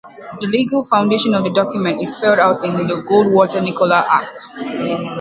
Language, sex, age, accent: English, female, 19-29, United States English